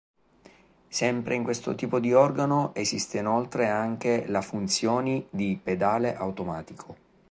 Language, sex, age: Italian, male, 30-39